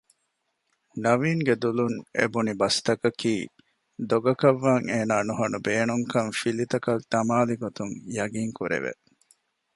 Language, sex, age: Divehi, male, 30-39